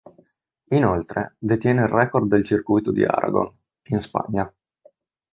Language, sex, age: Italian, male, 19-29